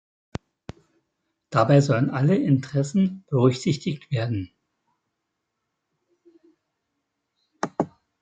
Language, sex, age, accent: German, male, 50-59, Deutschland Deutsch